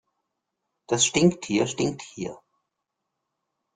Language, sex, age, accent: German, male, 50-59, Deutschland Deutsch